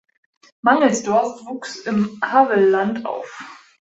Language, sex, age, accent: German, female, 19-29, Deutschland Deutsch